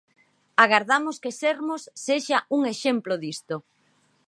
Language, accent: Galician, Normativo (estándar); Neofalante